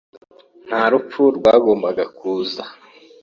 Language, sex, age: Kinyarwanda, male, 19-29